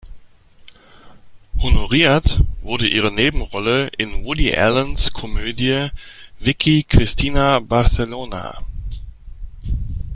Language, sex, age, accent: German, male, 30-39, Deutschland Deutsch